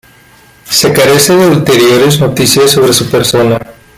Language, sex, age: Spanish, male, 19-29